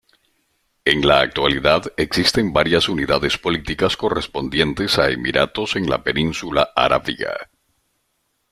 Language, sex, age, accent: Spanish, male, 50-59, América central